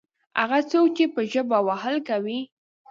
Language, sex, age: Pashto, female, 19-29